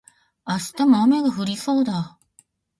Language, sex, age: Japanese, female, 40-49